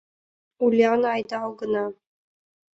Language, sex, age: Mari, female, under 19